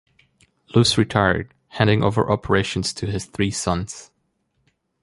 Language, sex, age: English, male, 19-29